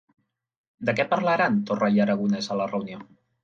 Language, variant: Catalan, Central